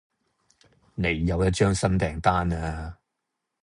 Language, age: Cantonese, 40-49